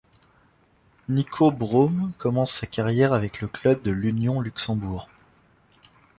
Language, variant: French, Français de métropole